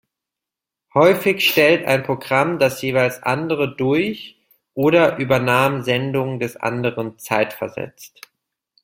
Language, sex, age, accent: German, male, 19-29, Deutschland Deutsch